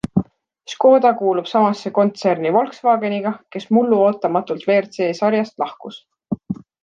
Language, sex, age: Estonian, female, 19-29